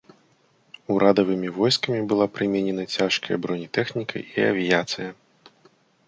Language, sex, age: Belarusian, male, 30-39